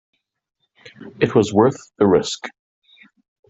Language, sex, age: English, male, 40-49